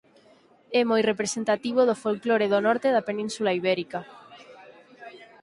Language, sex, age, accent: Galician, female, 19-29, Atlántico (seseo e gheada)